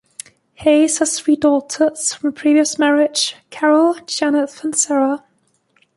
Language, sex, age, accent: English, female, 19-29, England English